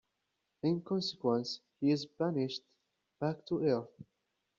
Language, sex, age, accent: English, male, 19-29, United States English